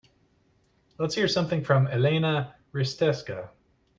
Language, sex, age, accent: English, male, 40-49, United States English